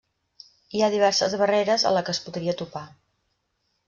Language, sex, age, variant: Catalan, female, 50-59, Central